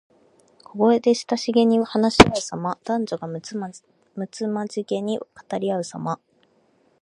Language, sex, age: Japanese, female, 19-29